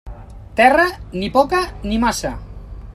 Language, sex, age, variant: Catalan, male, 40-49, Central